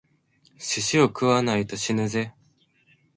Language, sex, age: Japanese, male, 19-29